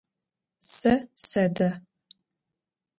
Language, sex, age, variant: Adyghe, female, 19-29, Адыгабзэ (Кирил, пстэумэ зэдыряе)